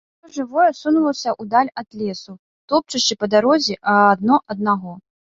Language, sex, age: Belarusian, female, 30-39